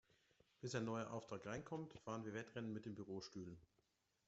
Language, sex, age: German, male, 30-39